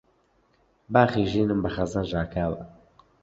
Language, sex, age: Central Kurdish, male, 19-29